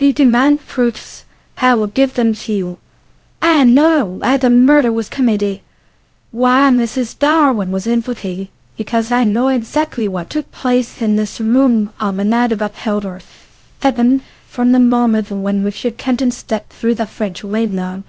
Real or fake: fake